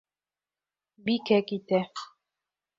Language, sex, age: Bashkir, female, 19-29